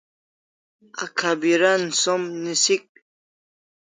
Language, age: Kalasha, 19-29